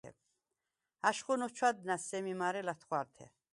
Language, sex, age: Svan, female, 70-79